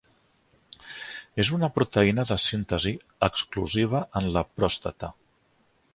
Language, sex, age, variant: Catalan, male, 40-49, Central